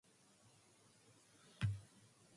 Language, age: English, 19-29